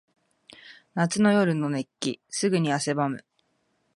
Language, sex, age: Japanese, female, 19-29